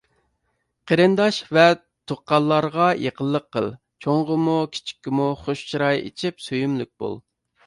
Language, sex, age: Uyghur, male, 30-39